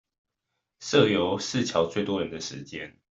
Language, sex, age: Chinese, male, 30-39